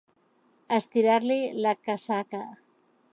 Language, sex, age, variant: Catalan, female, 40-49, Central